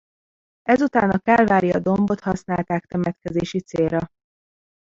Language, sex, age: Hungarian, female, 19-29